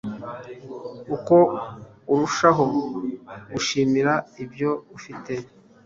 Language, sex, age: Kinyarwanda, male, 50-59